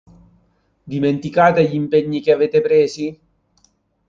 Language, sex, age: Italian, male, 30-39